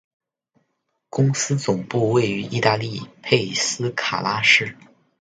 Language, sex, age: Chinese, male, under 19